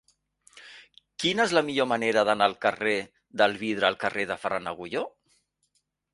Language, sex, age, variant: Catalan, male, 40-49, Central